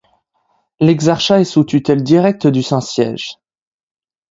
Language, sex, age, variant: French, male, under 19, Français de métropole